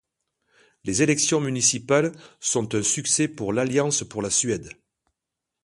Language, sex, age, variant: French, male, 50-59, Français de métropole